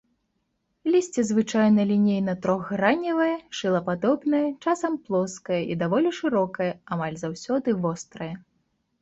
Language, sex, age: Belarusian, female, 19-29